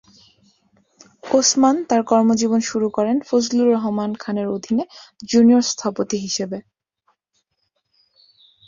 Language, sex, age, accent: Bengali, female, 30-39, Native